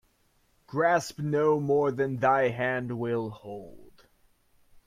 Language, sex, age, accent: English, male, 19-29, United States English